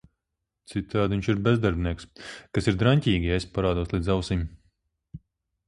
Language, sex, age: Latvian, male, 40-49